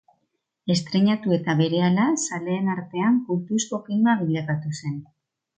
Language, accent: Basque, Mendebalekoa (Araba, Bizkaia, Gipuzkoako mendebaleko herri batzuk)